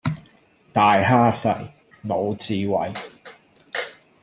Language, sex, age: Cantonese, male, 30-39